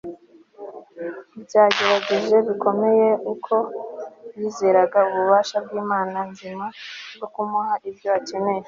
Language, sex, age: Kinyarwanda, female, 19-29